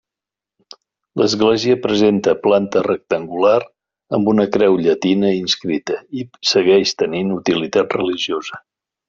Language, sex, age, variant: Catalan, male, 60-69, Central